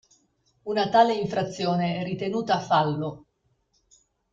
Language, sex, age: Italian, female, 60-69